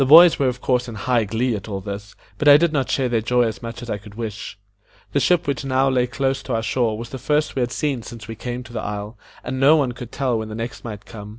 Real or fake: real